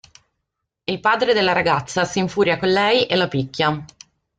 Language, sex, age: Italian, female, 19-29